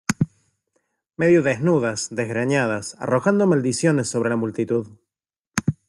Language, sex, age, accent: Spanish, male, 19-29, Rioplatense: Argentina, Uruguay, este de Bolivia, Paraguay